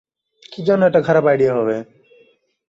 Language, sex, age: Bengali, male, 19-29